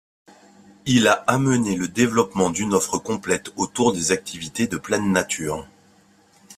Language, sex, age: French, male, 30-39